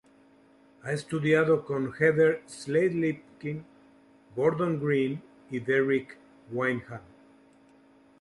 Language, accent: Spanish, México